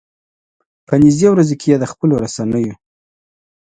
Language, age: Pashto, 30-39